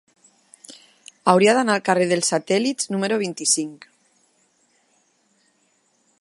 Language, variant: Catalan, Central